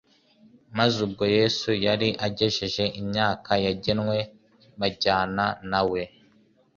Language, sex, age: Kinyarwanda, male, 19-29